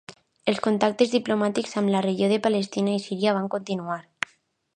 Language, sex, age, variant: Catalan, female, under 19, Alacantí